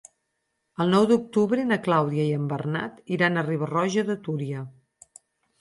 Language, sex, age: Catalan, female, 50-59